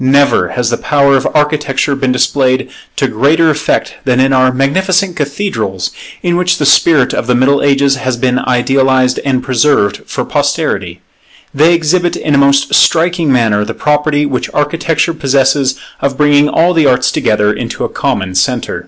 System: none